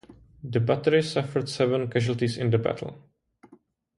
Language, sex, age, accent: English, male, 30-39, Czech